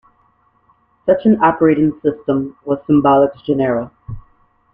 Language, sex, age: English, female, 19-29